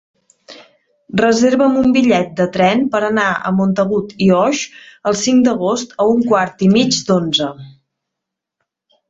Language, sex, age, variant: Catalan, female, 40-49, Central